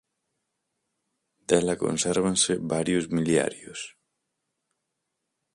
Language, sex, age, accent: Galician, male, 19-29, Central (gheada)